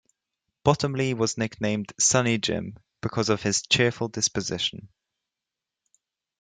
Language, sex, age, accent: English, male, under 19, England English